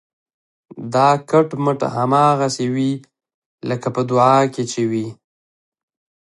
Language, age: Pashto, 19-29